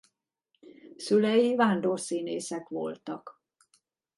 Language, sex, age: Hungarian, female, 50-59